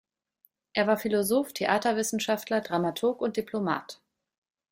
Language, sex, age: German, female, 30-39